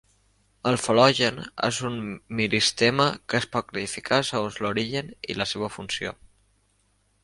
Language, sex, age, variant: Catalan, male, under 19, Balear